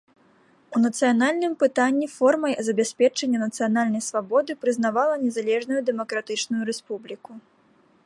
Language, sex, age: Belarusian, female, 19-29